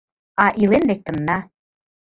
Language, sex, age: Mari, female, 40-49